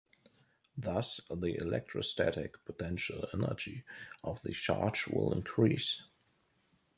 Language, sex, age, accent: English, male, 19-29, United States English